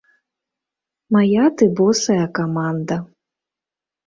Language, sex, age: Belarusian, female, 30-39